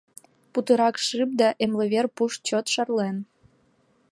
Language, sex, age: Mari, female, 19-29